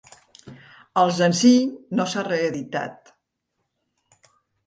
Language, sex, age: Catalan, female, 60-69